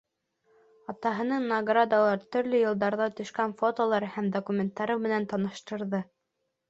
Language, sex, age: Bashkir, female, under 19